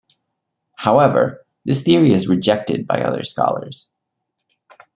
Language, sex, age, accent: English, male, 30-39, United States English